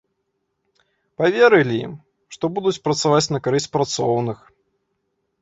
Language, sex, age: Belarusian, male, 19-29